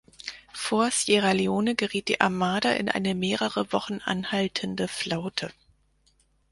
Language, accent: German, Deutschland Deutsch